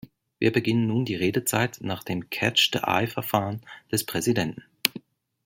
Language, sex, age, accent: German, male, 19-29, Schweizerdeutsch